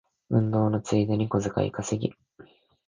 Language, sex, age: Japanese, male, 19-29